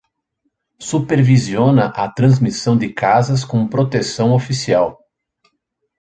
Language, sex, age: Portuguese, male, 30-39